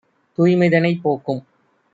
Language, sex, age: Tamil, male, 30-39